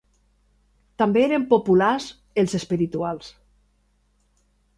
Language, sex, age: Catalan, female, 60-69